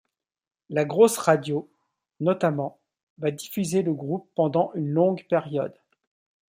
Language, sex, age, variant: French, male, 50-59, Français de métropole